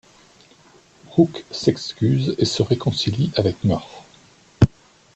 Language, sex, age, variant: French, male, 50-59, Français de métropole